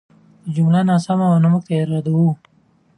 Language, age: Pashto, 19-29